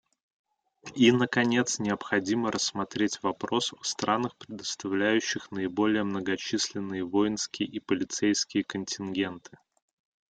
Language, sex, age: Russian, male, 30-39